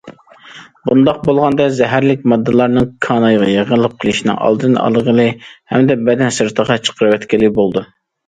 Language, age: Uyghur, under 19